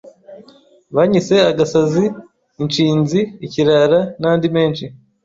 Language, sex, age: Kinyarwanda, male, 30-39